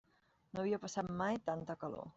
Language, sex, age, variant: Catalan, female, 30-39, Central